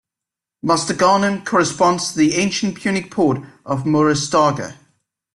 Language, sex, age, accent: English, male, 19-29, England English